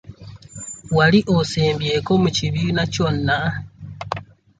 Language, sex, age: Ganda, male, 19-29